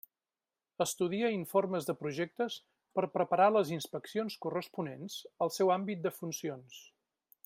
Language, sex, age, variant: Catalan, male, 50-59, Central